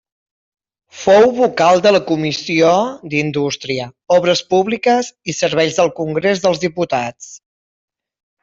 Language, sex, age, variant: Catalan, male, 30-39, Septentrional